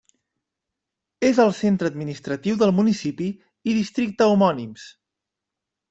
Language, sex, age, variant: Catalan, male, 30-39, Central